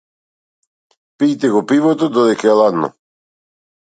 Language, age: Macedonian, 40-49